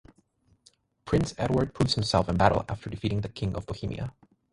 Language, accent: English, United States English